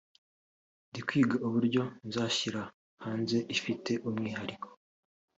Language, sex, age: Kinyarwanda, male, 19-29